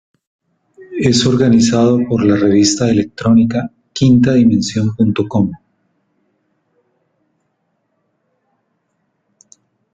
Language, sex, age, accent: Spanish, male, 50-59, Andino-Pacífico: Colombia, Perú, Ecuador, oeste de Bolivia y Venezuela andina